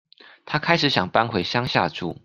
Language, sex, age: Chinese, male, 19-29